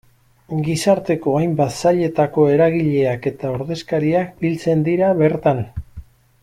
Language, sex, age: Basque, male, 60-69